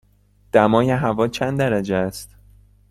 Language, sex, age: Persian, male, 19-29